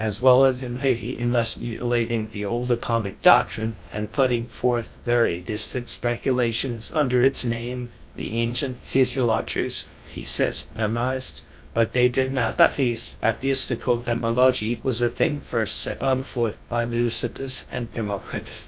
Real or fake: fake